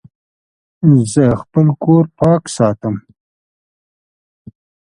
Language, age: Pashto, 70-79